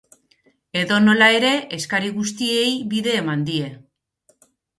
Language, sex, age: Basque, female, 40-49